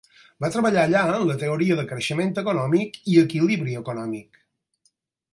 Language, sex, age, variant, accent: Catalan, male, 60-69, Balear, balear